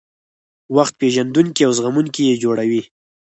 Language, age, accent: Pashto, 19-29, پکتیا ولایت، احمدزی